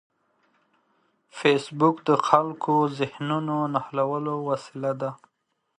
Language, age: Pashto, 30-39